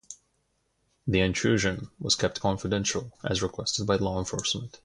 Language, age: English, 19-29